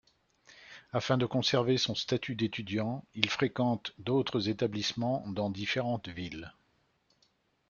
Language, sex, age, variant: French, male, 60-69, Français de métropole